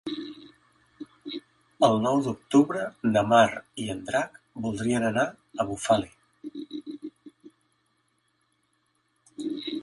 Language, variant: Catalan, Central